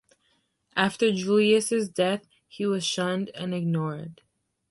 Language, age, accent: English, under 19, United States English